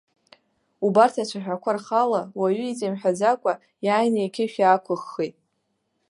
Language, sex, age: Abkhazian, female, under 19